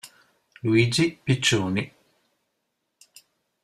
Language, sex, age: Italian, male, 60-69